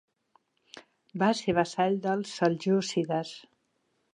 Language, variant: Catalan, Central